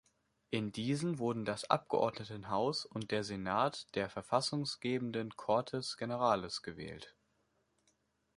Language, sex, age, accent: German, male, under 19, Deutschland Deutsch